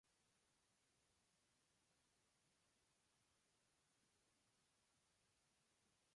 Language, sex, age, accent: Spanish, male, 40-49, Rioplatense: Argentina, Uruguay, este de Bolivia, Paraguay